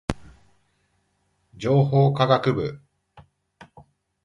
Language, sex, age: Japanese, male, 40-49